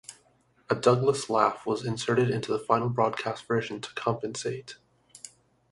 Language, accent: English, United States English